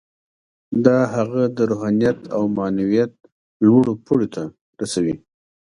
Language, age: Pashto, 40-49